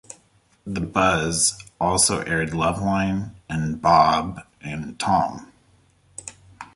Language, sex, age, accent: English, male, 30-39, United States English